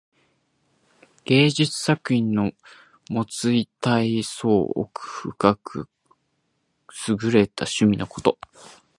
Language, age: Japanese, 19-29